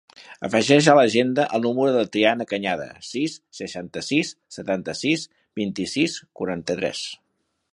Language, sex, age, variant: Catalan, male, 50-59, Central